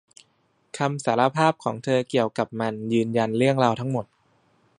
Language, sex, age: Thai, male, 30-39